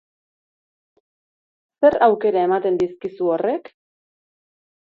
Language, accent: Basque, Erdialdekoa edo Nafarra (Gipuzkoa, Nafarroa)